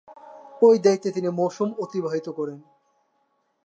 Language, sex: Bengali, male